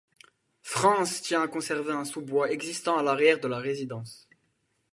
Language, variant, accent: French, Français du nord de l'Afrique, Français du Maroc